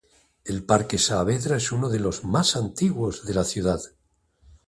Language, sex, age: Spanish, male, 60-69